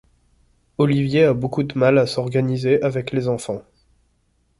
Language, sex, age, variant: French, male, 30-39, Français de métropole